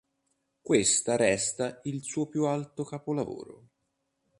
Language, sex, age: Italian, male, 30-39